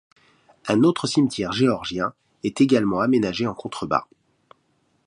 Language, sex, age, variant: French, male, 40-49, Français de métropole